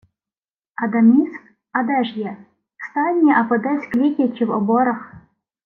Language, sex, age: Ukrainian, female, 19-29